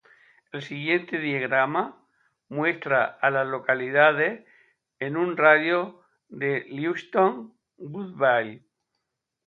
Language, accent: Spanish, España: Sur peninsular (Andalucia, Extremadura, Murcia)